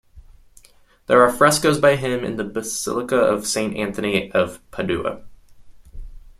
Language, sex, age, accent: English, male, 19-29, United States English